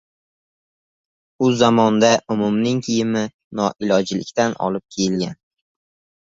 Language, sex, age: Uzbek, male, 19-29